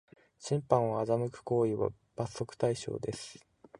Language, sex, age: Japanese, male, 19-29